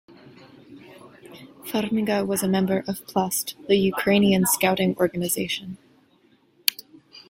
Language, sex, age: English, female, 19-29